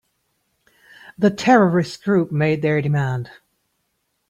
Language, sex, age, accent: English, female, 50-59, United States English